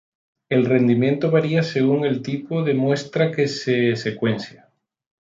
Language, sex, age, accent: Spanish, male, 19-29, España: Sur peninsular (Andalucia, Extremadura, Murcia)